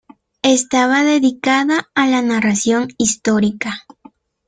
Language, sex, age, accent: Spanish, female, 19-29, América central